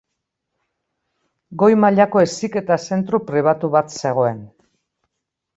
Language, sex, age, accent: Basque, female, 60-69, Mendebalekoa (Araba, Bizkaia, Gipuzkoako mendebaleko herri batzuk)